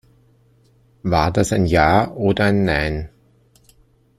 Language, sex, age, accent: German, male, 40-49, Österreichisches Deutsch